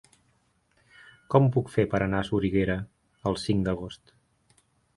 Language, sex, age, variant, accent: Catalan, male, 30-39, Central, tarragoní